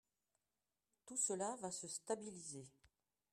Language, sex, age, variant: French, female, 60-69, Français de métropole